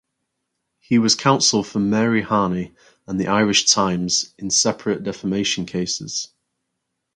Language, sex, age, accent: English, male, 19-29, England English